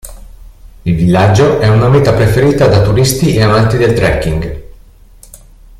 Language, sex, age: Italian, male, 50-59